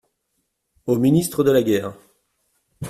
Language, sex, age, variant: French, male, 50-59, Français de métropole